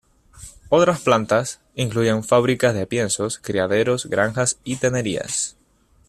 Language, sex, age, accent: Spanish, male, 19-29, Caribe: Cuba, Venezuela, Puerto Rico, República Dominicana, Panamá, Colombia caribeña, México caribeño, Costa del golfo de México